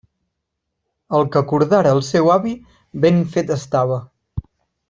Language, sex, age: Catalan, male, under 19